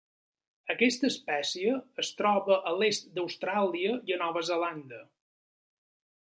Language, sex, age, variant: Catalan, male, 40-49, Balear